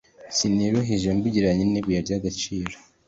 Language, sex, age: Kinyarwanda, male, 19-29